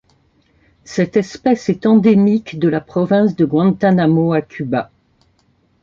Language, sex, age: French, female, 70-79